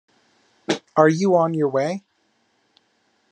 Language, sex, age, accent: English, male, 40-49, United States English